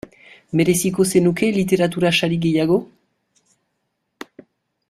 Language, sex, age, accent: Basque, male, 19-29, Nafar-lapurtarra edo Zuberotarra (Lapurdi, Nafarroa Beherea, Zuberoa)